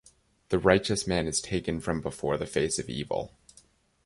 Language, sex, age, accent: English, male, 19-29, Canadian English